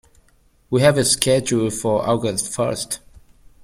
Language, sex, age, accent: English, male, 30-39, United States English